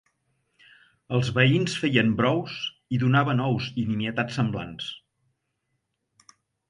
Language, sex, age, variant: Catalan, male, 50-59, Central